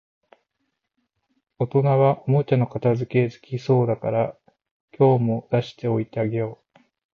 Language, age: Japanese, 40-49